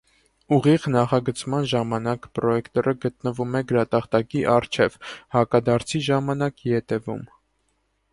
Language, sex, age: Armenian, male, 19-29